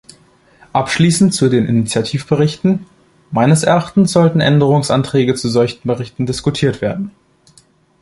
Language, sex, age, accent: German, male, under 19, Deutschland Deutsch